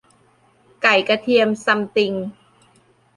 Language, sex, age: Thai, female, 40-49